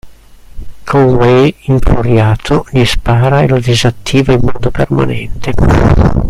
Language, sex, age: Italian, male, 60-69